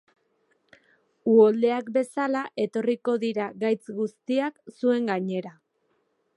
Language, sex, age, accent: Basque, female, 30-39, Erdialdekoa edo Nafarra (Gipuzkoa, Nafarroa)